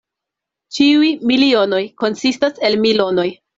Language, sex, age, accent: Esperanto, female, 19-29, Internacia